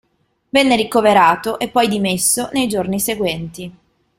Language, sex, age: Italian, female, 30-39